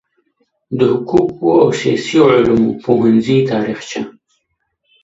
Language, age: Pashto, 19-29